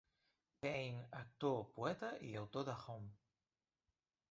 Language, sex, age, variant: Catalan, male, 50-59, Central